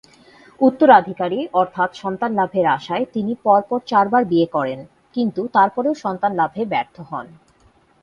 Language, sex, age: Bengali, female, 30-39